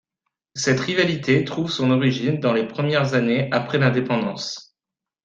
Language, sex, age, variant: French, male, 19-29, Français de métropole